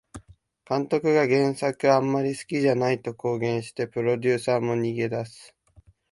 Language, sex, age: Japanese, male, 19-29